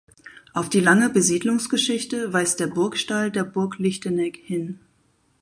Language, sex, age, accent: German, female, 40-49, Deutschland Deutsch